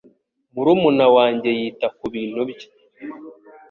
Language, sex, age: Kinyarwanda, male, 19-29